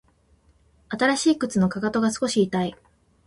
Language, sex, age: Japanese, female, 19-29